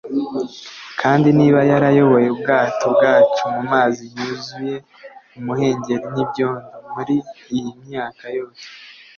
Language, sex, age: Kinyarwanda, male, 19-29